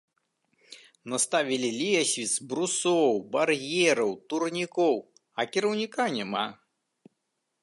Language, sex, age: Belarusian, male, 40-49